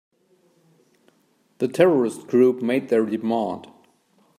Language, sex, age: English, male, 40-49